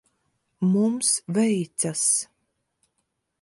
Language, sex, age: Latvian, female, 40-49